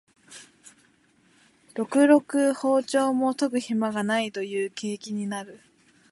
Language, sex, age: Japanese, female, 19-29